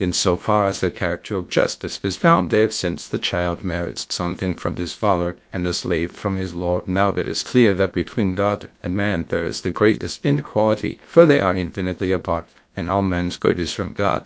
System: TTS, GlowTTS